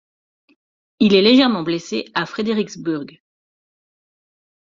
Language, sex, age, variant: French, female, 40-49, Français de métropole